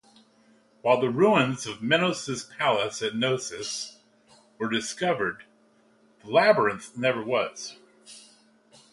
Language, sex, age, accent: English, male, 50-59, United States English